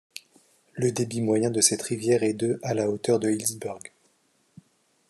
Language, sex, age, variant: French, male, 30-39, Français de métropole